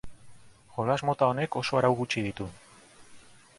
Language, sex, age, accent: Basque, male, 30-39, Erdialdekoa edo Nafarra (Gipuzkoa, Nafarroa)